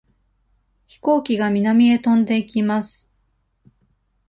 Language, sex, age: Japanese, female, 40-49